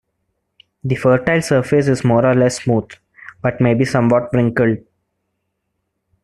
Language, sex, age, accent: English, male, 19-29, India and South Asia (India, Pakistan, Sri Lanka)